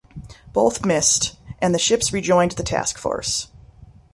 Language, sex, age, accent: English, female, 30-39, United States English